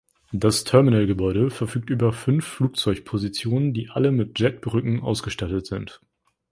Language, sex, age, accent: German, male, 19-29, Deutschland Deutsch